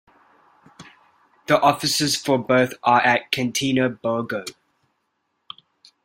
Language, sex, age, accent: English, male, 19-29, Australian English